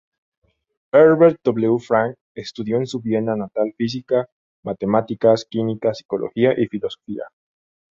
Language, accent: Spanish, México